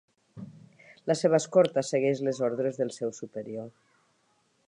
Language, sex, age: Catalan, female, 60-69